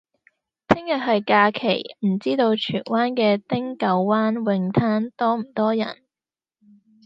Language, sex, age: Cantonese, female, 19-29